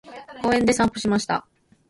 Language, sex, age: Japanese, female, 19-29